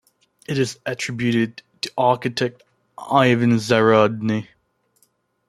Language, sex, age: English, male, under 19